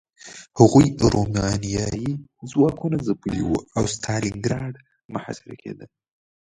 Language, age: Pashto, 19-29